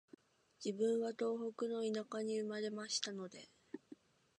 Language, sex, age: Japanese, female, 19-29